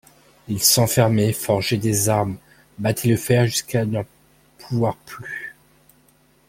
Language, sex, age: French, male, 40-49